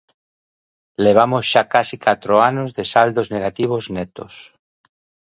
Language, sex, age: Galician, male, 40-49